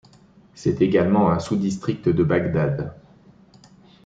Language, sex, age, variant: French, male, 40-49, Français de métropole